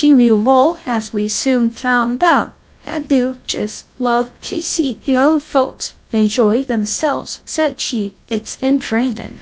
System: TTS, GlowTTS